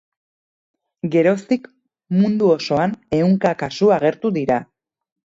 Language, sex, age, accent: Basque, female, 30-39, Erdialdekoa edo Nafarra (Gipuzkoa, Nafarroa)